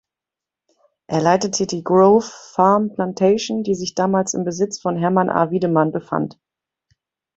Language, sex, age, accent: German, female, 30-39, Deutschland Deutsch